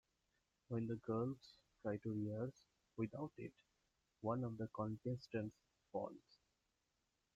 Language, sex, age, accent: English, male, 19-29, India and South Asia (India, Pakistan, Sri Lanka)